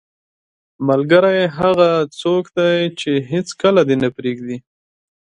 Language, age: Pashto, 19-29